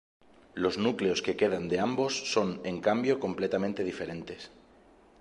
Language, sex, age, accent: Spanish, male, 30-39, España: Sur peninsular (Andalucia, Extremadura, Murcia)